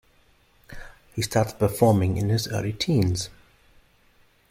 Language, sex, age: English, male, 30-39